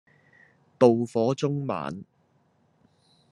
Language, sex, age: Cantonese, male, 19-29